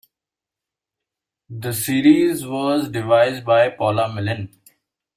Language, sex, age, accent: English, male, 30-39, India and South Asia (India, Pakistan, Sri Lanka)